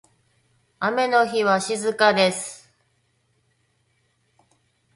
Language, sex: Japanese, female